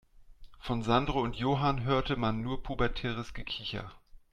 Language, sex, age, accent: German, male, 40-49, Deutschland Deutsch